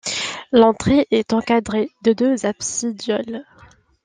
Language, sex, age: French, female, 19-29